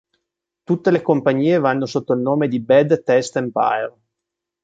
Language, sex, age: Italian, male, 50-59